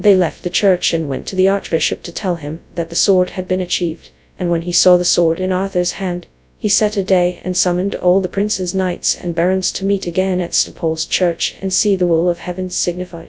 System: TTS, FastPitch